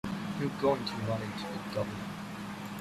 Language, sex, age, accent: English, male, 19-29, India and South Asia (India, Pakistan, Sri Lanka)